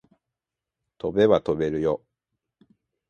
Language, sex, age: Japanese, male, 19-29